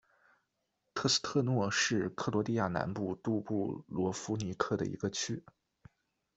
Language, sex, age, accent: Chinese, male, 19-29, 出生地：辽宁省